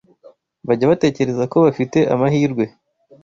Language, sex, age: Kinyarwanda, male, 19-29